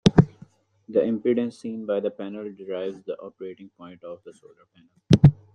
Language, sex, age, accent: English, male, 30-39, India and South Asia (India, Pakistan, Sri Lanka)